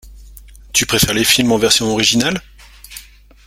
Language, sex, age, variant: French, male, 40-49, Français de métropole